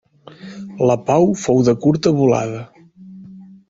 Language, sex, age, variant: Catalan, male, 30-39, Septentrional